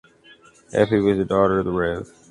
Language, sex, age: English, male, 30-39